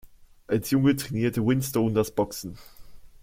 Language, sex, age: German, male, under 19